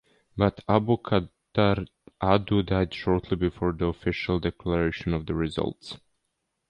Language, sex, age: English, male, under 19